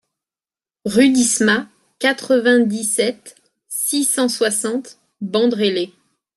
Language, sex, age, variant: French, female, 19-29, Français de métropole